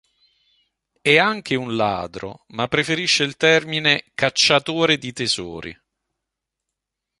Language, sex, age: Italian, male, 40-49